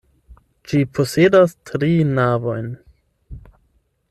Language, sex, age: Esperanto, male, 19-29